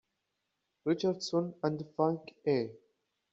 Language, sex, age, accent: English, male, 19-29, United States English